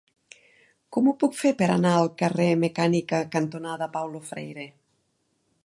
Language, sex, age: Catalan, female, 50-59